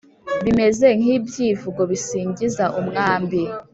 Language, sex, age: Kinyarwanda, female, 19-29